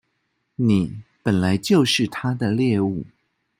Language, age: Chinese, 30-39